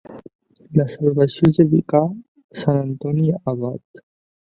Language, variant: Catalan, Nord-Occidental